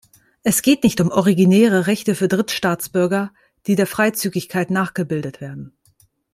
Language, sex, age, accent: German, female, 30-39, Deutschland Deutsch